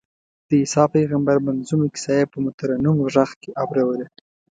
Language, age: Pashto, 19-29